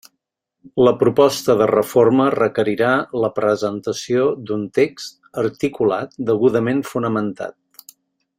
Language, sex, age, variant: Catalan, male, 50-59, Central